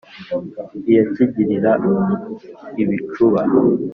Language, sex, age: Kinyarwanda, male, under 19